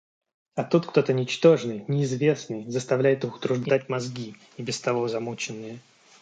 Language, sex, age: Russian, male, 19-29